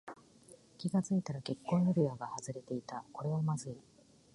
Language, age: Japanese, 50-59